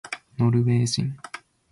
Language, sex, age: Japanese, male, 19-29